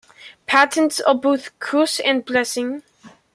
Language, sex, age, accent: English, male, under 19, England English